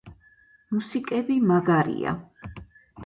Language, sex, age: Georgian, female, 50-59